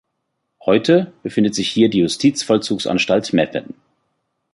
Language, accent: German, Deutschland Deutsch